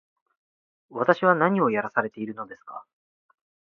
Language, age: Japanese, 19-29